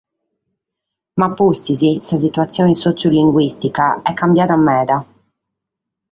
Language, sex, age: Sardinian, female, 30-39